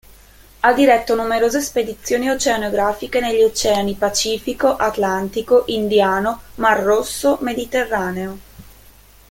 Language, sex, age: Italian, female, 19-29